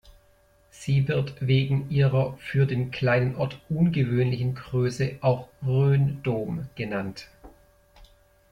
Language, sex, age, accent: German, male, 30-39, Deutschland Deutsch